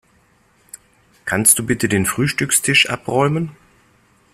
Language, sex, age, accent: German, male, 40-49, Deutschland Deutsch